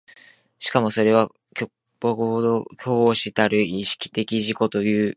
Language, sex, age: Japanese, male, 19-29